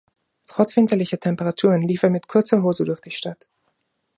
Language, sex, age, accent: German, female, 19-29, Österreichisches Deutsch